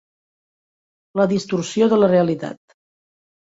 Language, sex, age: Catalan, female, 50-59